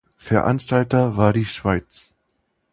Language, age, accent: German, 19-29, Deutschland Deutsch